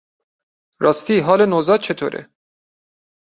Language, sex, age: Persian, male, 40-49